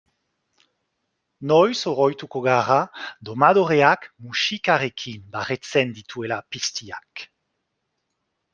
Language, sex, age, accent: Basque, male, 40-49, Nafar-lapurtarra edo Zuberotarra (Lapurdi, Nafarroa Beherea, Zuberoa)